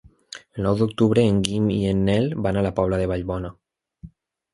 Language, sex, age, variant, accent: Catalan, male, 19-29, Valencià meridional, valencià